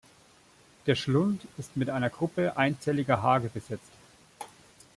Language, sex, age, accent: German, male, 30-39, Deutschland Deutsch